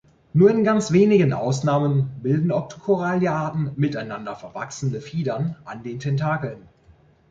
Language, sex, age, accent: German, male, 40-49, Deutschland Deutsch